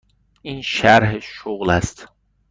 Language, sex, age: Persian, male, 19-29